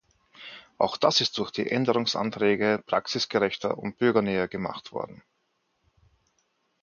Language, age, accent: German, 50-59, Österreichisches Deutsch